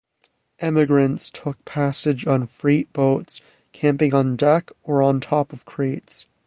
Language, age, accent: English, 19-29, United States English